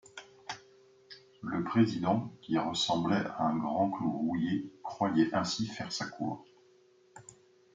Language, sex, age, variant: French, male, 40-49, Français de métropole